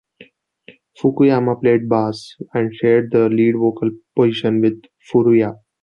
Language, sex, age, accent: English, male, 19-29, India and South Asia (India, Pakistan, Sri Lanka)